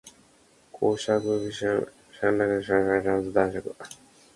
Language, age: Japanese, under 19